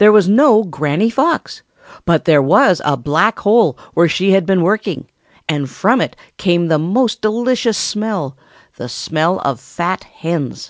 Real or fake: real